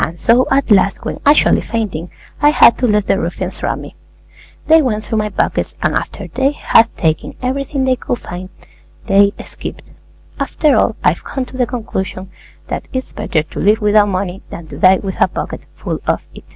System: none